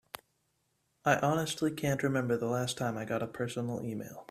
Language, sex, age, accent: English, male, 19-29, United States English